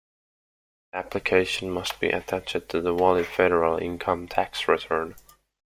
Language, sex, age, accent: English, male, 19-29, United States English